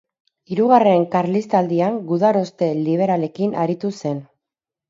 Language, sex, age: Basque, female, 30-39